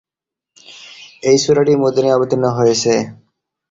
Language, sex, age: Bengali, male, 19-29